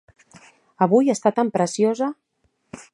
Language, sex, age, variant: Catalan, female, 50-59, Central